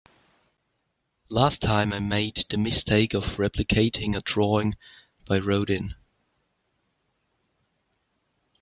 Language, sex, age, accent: English, male, 30-39, United States English